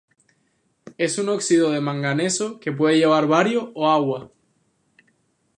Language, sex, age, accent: Spanish, male, 19-29, España: Islas Canarias